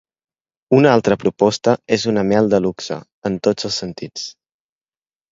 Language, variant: Catalan, Central